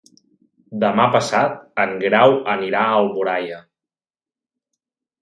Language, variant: Catalan, Septentrional